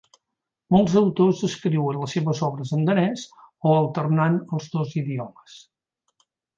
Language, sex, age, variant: Catalan, male, 60-69, Central